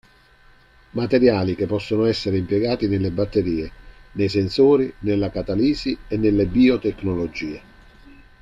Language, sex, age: Italian, male, 50-59